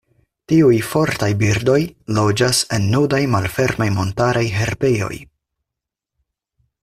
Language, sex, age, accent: Esperanto, male, 19-29, Internacia